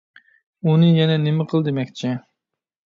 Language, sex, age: Uyghur, male, 30-39